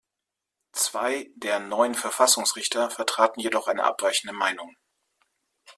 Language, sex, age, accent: German, male, 30-39, Deutschland Deutsch